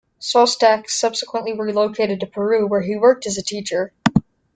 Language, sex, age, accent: English, female, under 19, United States English